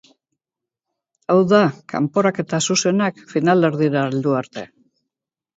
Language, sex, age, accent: Basque, female, 70-79, Mendebalekoa (Araba, Bizkaia, Gipuzkoako mendebaleko herri batzuk)